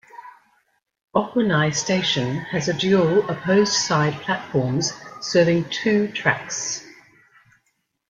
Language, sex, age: English, female, 50-59